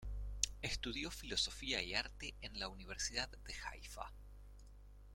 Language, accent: Spanish, Rioplatense: Argentina, Uruguay, este de Bolivia, Paraguay